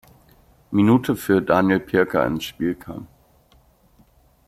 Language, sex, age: German, male, 19-29